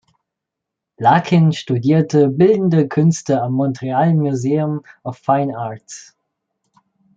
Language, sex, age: German, male, 19-29